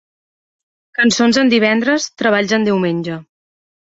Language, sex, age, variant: Catalan, female, 19-29, Central